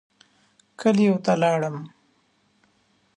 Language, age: Pashto, 40-49